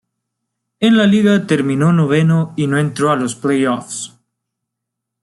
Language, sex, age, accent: Spanish, male, 19-29, América central